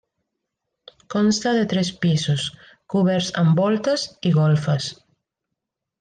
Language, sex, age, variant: Catalan, female, 30-39, Central